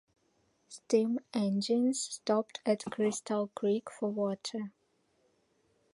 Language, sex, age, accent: English, female, 19-29, United States English